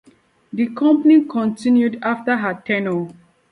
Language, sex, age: English, female, 19-29